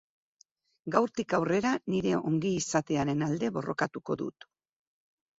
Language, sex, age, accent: Basque, female, 60-69, Mendebalekoa (Araba, Bizkaia, Gipuzkoako mendebaleko herri batzuk)